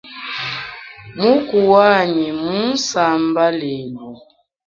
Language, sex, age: Luba-Lulua, female, 19-29